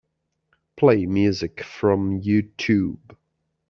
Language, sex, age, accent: English, male, 30-39, England English